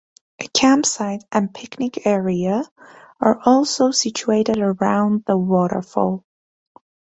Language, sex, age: English, female, 19-29